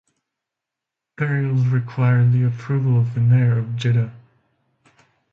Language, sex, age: English, male, 40-49